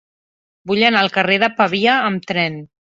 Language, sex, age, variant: Catalan, female, 40-49, Central